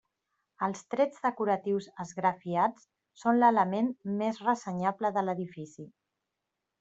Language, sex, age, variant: Catalan, female, 40-49, Central